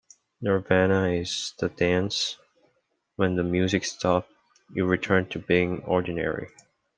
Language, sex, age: English, male, 19-29